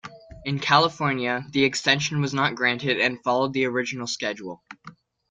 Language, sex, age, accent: English, male, under 19, United States English